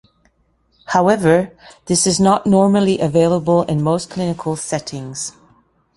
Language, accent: English, Canadian English